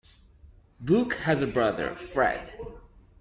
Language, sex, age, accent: English, male, 19-29, United States English